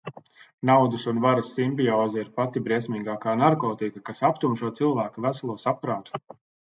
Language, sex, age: Latvian, male, 30-39